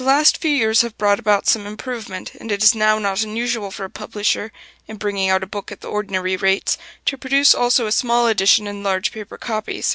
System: none